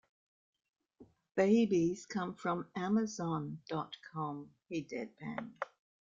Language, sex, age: English, female, 70-79